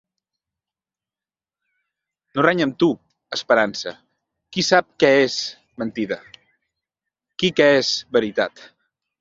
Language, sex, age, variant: Catalan, male, 30-39, Central